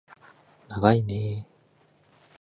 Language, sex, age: Japanese, male, 19-29